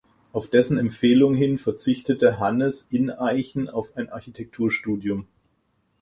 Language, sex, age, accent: German, male, 50-59, Deutschland Deutsch